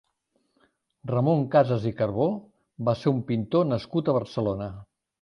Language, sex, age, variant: Catalan, male, 70-79, Central